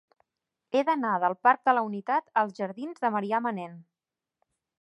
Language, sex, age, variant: Catalan, female, 30-39, Central